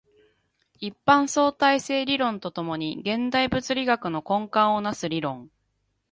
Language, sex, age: Japanese, female, 30-39